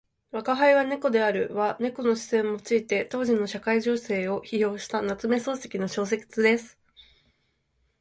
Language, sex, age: Japanese, female, 19-29